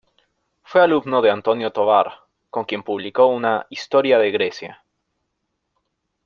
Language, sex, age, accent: Spanish, male, 19-29, México